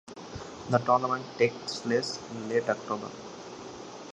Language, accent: English, India and South Asia (India, Pakistan, Sri Lanka)